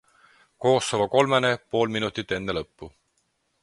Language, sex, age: Estonian, male, 30-39